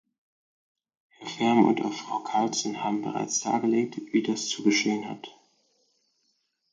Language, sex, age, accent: German, male, 19-29, Deutschland Deutsch